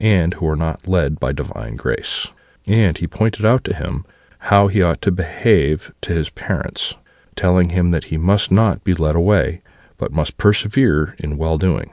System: none